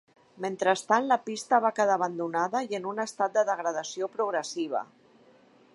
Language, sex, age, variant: Catalan, female, 50-59, Central